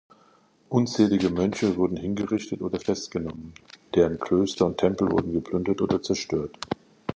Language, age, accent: German, 60-69, Deutschland Deutsch